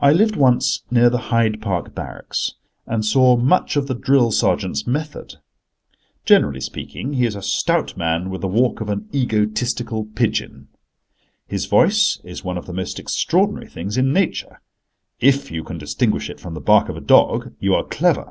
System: none